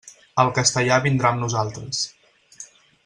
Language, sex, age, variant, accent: Catalan, male, 19-29, Central, central; Barceloní